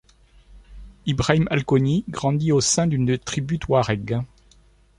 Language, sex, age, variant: French, male, 50-59, Français de métropole